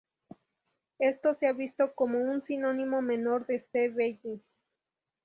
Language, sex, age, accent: Spanish, female, 19-29, México